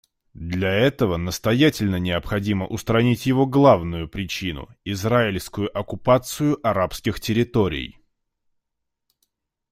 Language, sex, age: Russian, male, 19-29